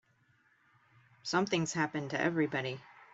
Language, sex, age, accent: English, female, 30-39, United States English